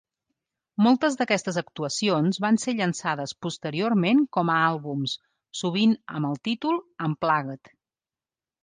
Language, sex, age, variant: Catalan, female, 40-49, Central